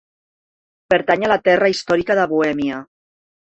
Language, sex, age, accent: Catalan, female, 40-49, Barceloní